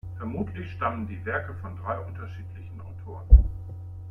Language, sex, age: German, male, 50-59